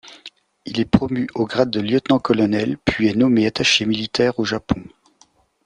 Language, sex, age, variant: French, male, 50-59, Français de métropole